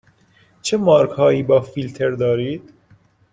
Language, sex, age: Persian, male, 30-39